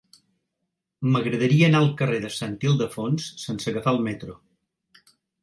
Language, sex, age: Catalan, male, 60-69